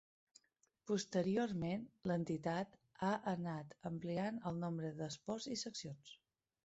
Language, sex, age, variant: Catalan, female, 30-39, Nord-Occidental